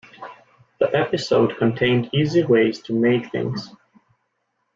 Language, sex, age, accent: English, male, 19-29, United States English